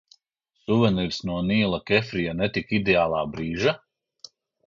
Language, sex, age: Latvian, male, 40-49